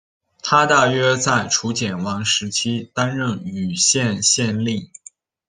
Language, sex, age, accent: Chinese, male, 19-29, 出生地：山西省